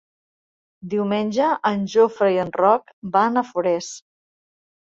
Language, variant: Catalan, Central